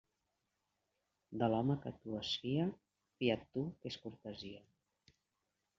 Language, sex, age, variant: Catalan, female, 40-49, Central